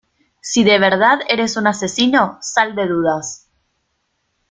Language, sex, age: Spanish, female, 30-39